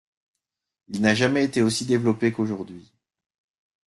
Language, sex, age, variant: French, male, 50-59, Français de métropole